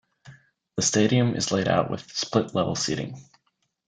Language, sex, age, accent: English, male, 19-29, United States English